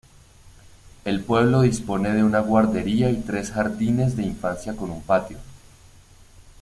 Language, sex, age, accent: Spanish, male, 19-29, Andino-Pacífico: Colombia, Perú, Ecuador, oeste de Bolivia y Venezuela andina